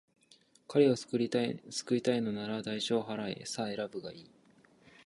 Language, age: Japanese, 19-29